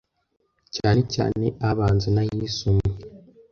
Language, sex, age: Kinyarwanda, male, under 19